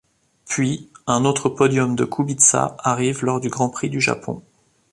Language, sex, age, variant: French, male, 30-39, Français de métropole